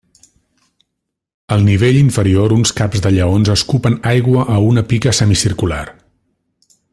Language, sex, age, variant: Catalan, male, 40-49, Central